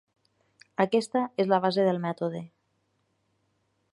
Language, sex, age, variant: Catalan, female, 30-39, Nord-Occidental